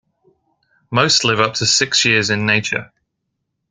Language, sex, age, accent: English, male, 19-29, England English